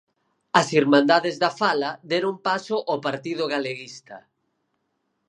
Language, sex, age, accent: Galician, male, 50-59, Oriental (común en zona oriental)